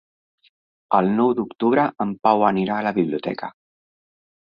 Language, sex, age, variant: Catalan, male, 40-49, Central